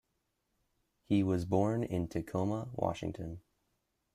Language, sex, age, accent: English, male, under 19, United States English